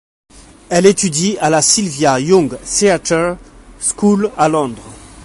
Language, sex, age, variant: French, male, 40-49, Français de métropole